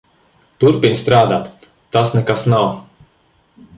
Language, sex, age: Latvian, male, 30-39